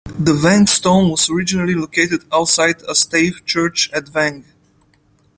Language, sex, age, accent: English, male, 30-39, United States English